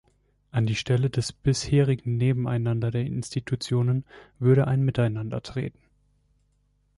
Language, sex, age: German, male, 19-29